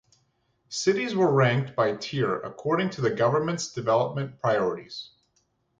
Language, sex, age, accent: English, male, 19-29, United States English